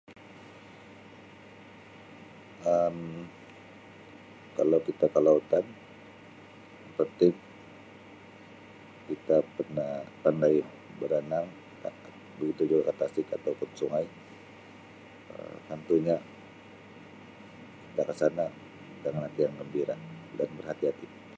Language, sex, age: Sabah Malay, male, 40-49